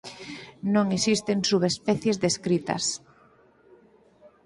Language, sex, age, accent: Galician, female, 50-59, Normativo (estándar)